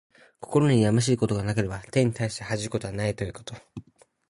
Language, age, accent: Japanese, under 19, 標準語